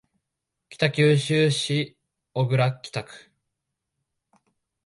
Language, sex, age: Japanese, male, 19-29